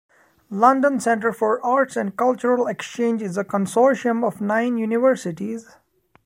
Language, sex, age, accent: English, male, 19-29, India and South Asia (India, Pakistan, Sri Lanka)